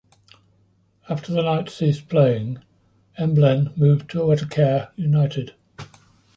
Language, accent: English, England English